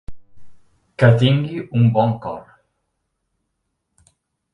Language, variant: Catalan, Central